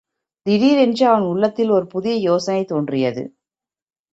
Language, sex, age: Tamil, female, 30-39